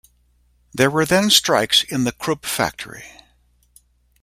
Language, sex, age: English, male, 60-69